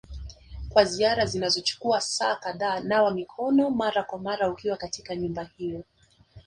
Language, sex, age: Swahili, female, 19-29